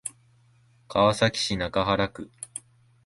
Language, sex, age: Japanese, male, 19-29